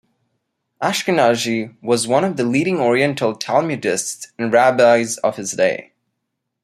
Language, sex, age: English, male, 50-59